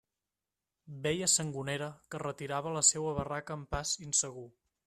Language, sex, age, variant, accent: Catalan, male, 19-29, Central, central